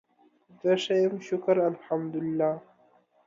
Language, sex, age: Pashto, male, 19-29